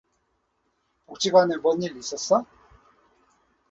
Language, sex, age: Korean, male, 40-49